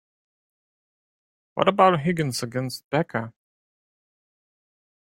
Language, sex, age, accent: English, male, 19-29, United States English